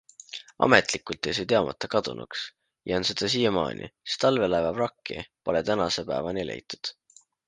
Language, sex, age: Estonian, male, 19-29